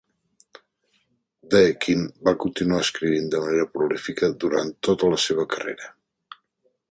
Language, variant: Catalan, Central